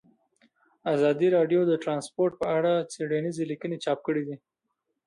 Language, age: Pashto, 19-29